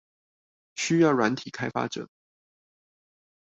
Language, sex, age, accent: Chinese, male, under 19, 出生地：新北市